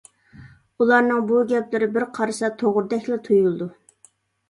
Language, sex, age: Uyghur, female, 30-39